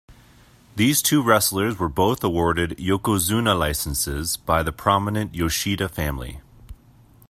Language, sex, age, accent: English, male, 30-39, United States English